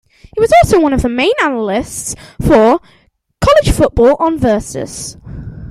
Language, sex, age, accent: English, male, under 19, England English